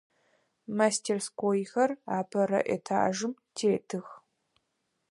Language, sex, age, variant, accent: Adyghe, female, under 19, Адыгабзэ (Кирил, пстэумэ зэдыряе), Кıэмгуй (Çemguy)